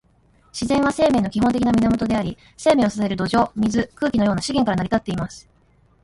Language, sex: Japanese, female